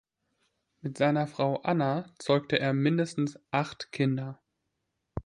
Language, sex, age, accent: German, male, 19-29, Deutschland Deutsch